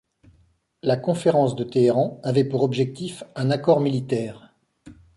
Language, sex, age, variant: French, male, 40-49, Français de métropole